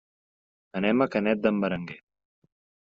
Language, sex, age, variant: Catalan, male, 30-39, Central